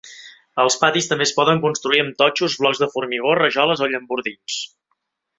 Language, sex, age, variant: Catalan, male, 30-39, Central